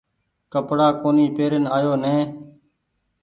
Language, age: Goaria, 19-29